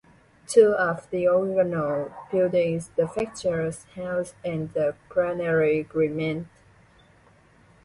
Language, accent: English, Malaysian English